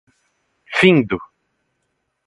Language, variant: Portuguese, Portuguese (Brasil)